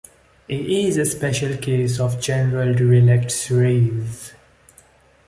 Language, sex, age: English, male, 19-29